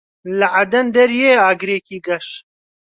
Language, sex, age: Central Kurdish, male, 19-29